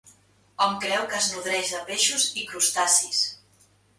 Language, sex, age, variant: Catalan, female, 30-39, Central